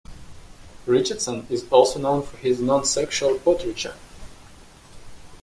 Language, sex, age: English, male, 19-29